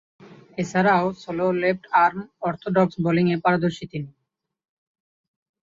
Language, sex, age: Bengali, male, 19-29